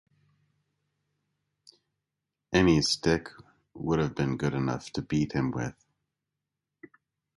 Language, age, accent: English, 40-49, United States English